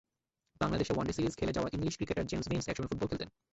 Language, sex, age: Bengali, male, 19-29